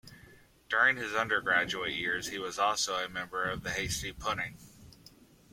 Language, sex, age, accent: English, male, 30-39, United States English